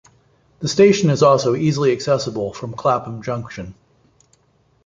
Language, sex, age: English, male, 40-49